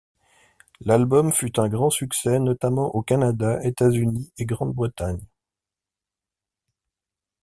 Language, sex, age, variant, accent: French, male, 40-49, Français d'Europe, Français de Suisse